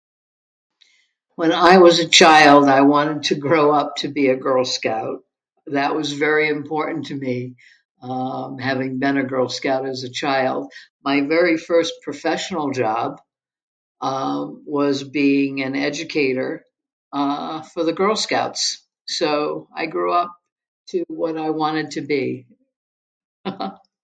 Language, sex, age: English, female, 70-79